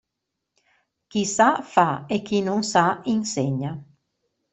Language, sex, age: Italian, female, 40-49